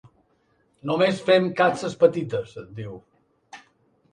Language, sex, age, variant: Catalan, male, 70-79, Balear